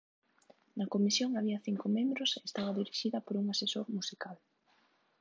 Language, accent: Galician, Normativo (estándar)